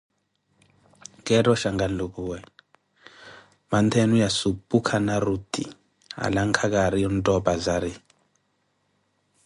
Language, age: Koti, 30-39